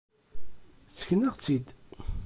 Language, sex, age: Kabyle, male, 30-39